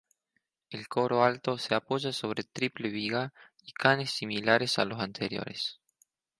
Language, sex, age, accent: Spanish, male, 19-29, Rioplatense: Argentina, Uruguay, este de Bolivia, Paraguay